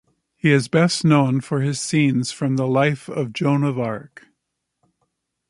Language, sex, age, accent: English, male, 60-69, Canadian English